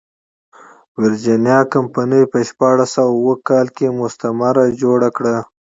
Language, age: Pashto, 30-39